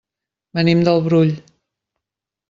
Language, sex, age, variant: Catalan, female, 50-59, Central